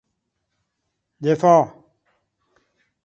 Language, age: Persian, 70-79